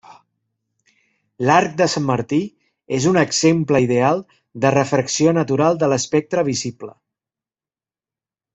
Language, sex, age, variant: Catalan, male, 40-49, Central